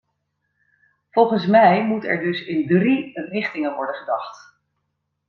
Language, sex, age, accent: Dutch, female, 40-49, Nederlands Nederlands